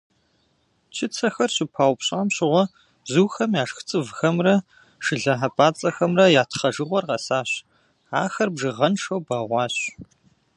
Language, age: Kabardian, 40-49